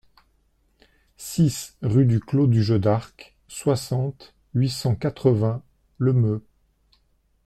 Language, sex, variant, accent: French, male, Français d'Europe, Français de Suisse